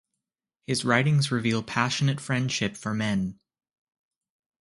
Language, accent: English, Canadian English